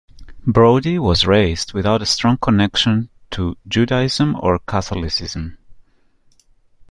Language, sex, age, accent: English, male, 30-39, England English